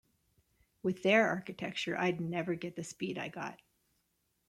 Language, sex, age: English, female, 40-49